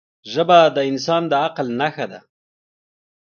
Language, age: Pashto, 30-39